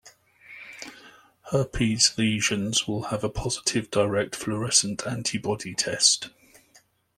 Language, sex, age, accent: English, male, 50-59, England English